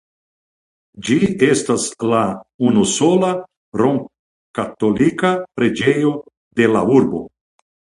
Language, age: Esperanto, 60-69